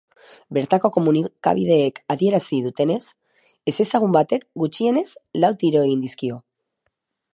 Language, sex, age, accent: Basque, female, 30-39, Mendebalekoa (Araba, Bizkaia, Gipuzkoako mendebaleko herri batzuk)